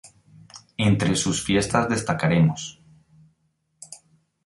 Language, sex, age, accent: Spanish, male, 19-29, Andino-Pacífico: Colombia, Perú, Ecuador, oeste de Bolivia y Venezuela andina